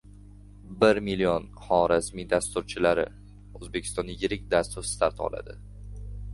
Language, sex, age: Uzbek, male, under 19